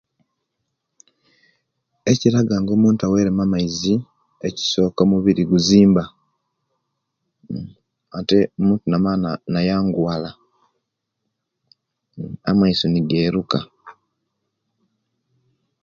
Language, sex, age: Kenyi, male, 40-49